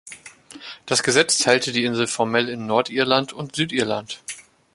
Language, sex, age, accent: German, male, 30-39, Deutschland Deutsch